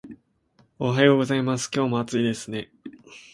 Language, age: Japanese, 19-29